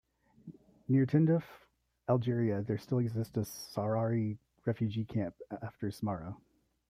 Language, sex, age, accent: English, male, 30-39, United States English